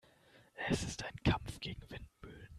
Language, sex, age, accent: German, male, 19-29, Deutschland Deutsch